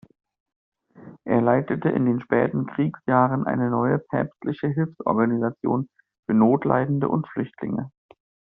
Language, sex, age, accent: German, male, 30-39, Deutschland Deutsch